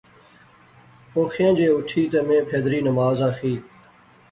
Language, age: Pahari-Potwari, 30-39